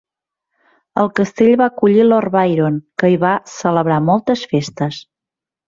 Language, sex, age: Catalan, female, 40-49